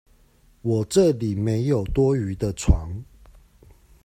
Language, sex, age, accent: Chinese, male, 30-39, 出生地：桃園市